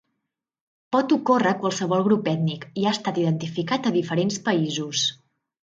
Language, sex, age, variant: Catalan, female, 19-29, Central